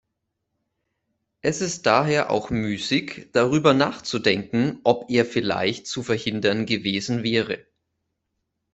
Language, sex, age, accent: German, male, 30-39, Deutschland Deutsch